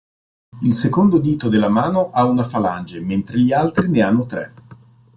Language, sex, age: Italian, male, 40-49